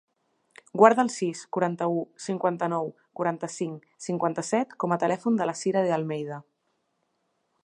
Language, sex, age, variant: Catalan, female, 30-39, Central